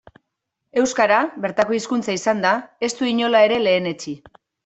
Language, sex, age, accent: Basque, female, 40-49, Mendebalekoa (Araba, Bizkaia, Gipuzkoako mendebaleko herri batzuk)